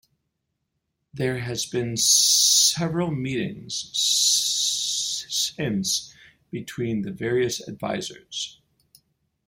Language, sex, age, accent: English, male, 50-59, United States English